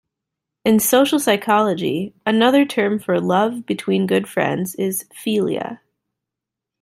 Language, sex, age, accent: English, female, 30-39, United States English